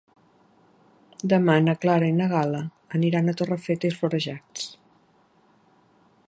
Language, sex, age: Catalan, female, 60-69